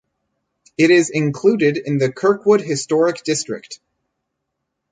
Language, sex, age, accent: English, male, 19-29, United States English